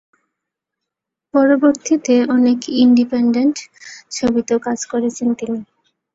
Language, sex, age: Bengali, female, 19-29